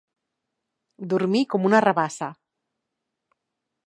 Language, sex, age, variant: Catalan, female, 40-49, Central